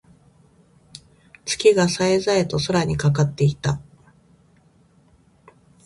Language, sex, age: Japanese, female, 40-49